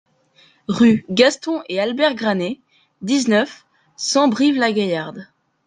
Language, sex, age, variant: French, female, 40-49, Français de métropole